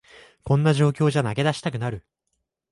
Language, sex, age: Japanese, male, 19-29